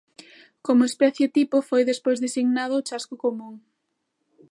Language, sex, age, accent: Galician, female, 19-29, Atlántico (seseo e gheada)